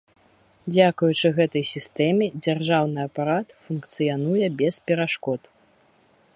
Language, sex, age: Belarusian, female, 30-39